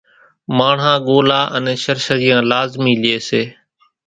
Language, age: Kachi Koli, 19-29